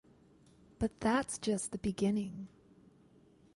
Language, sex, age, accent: English, female, 19-29, United States English